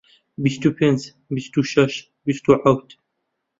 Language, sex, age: Central Kurdish, male, 19-29